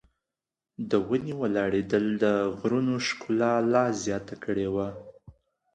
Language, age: Pashto, 19-29